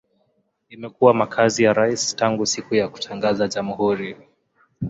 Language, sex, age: Swahili, male, 19-29